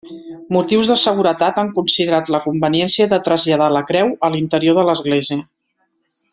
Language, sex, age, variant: Catalan, female, 40-49, Central